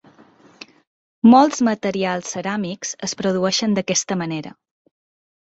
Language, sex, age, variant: Catalan, female, 30-39, Balear